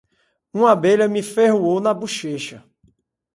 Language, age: Portuguese, 40-49